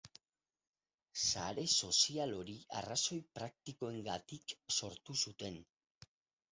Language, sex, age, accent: Basque, male, 40-49, Mendebalekoa (Araba, Bizkaia, Gipuzkoako mendebaleko herri batzuk)